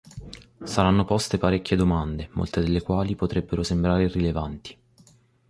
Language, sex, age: Italian, male, 19-29